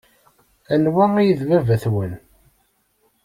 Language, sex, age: Kabyle, male, 19-29